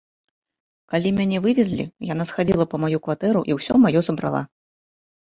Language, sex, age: Belarusian, female, 19-29